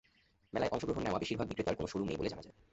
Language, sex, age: Bengali, male, 19-29